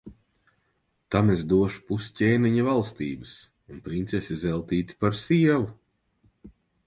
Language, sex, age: Latvian, male, 40-49